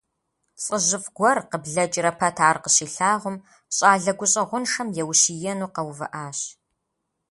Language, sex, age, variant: Kabardian, female, 30-39, Адыгэбзэ (Къэбэрдей, Кирил, псоми зэдай)